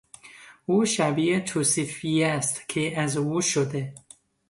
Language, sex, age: Persian, male, 30-39